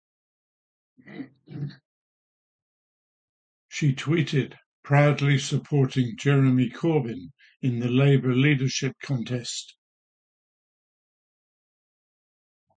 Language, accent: English, England English